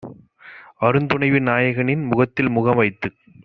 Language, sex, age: Tamil, male, 30-39